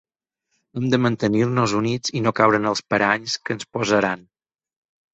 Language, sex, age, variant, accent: Catalan, male, 40-49, Balear, mallorquí